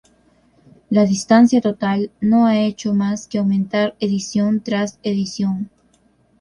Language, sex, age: Spanish, female, 19-29